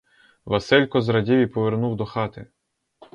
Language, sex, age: Ukrainian, male, 19-29